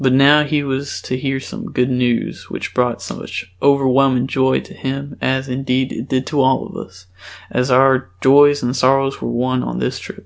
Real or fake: real